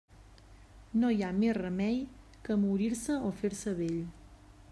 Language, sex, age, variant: Catalan, female, 40-49, Central